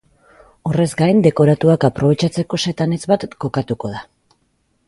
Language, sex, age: Basque, female, 40-49